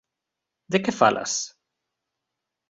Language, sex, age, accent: Galician, male, 30-39, Normativo (estándar)